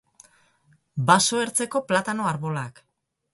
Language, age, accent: Basque, 50-59, Erdialdekoa edo Nafarra (Gipuzkoa, Nafarroa)